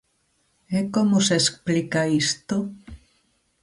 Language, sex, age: Galician, female, 40-49